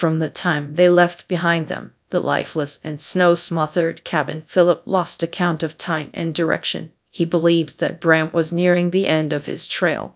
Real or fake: fake